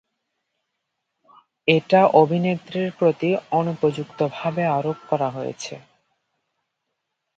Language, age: Bengali, 19-29